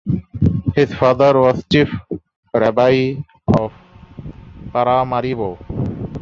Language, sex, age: English, male, 19-29